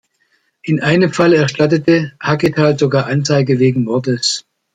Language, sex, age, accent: German, male, 60-69, Deutschland Deutsch